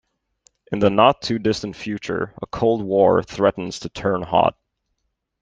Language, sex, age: English, male, 30-39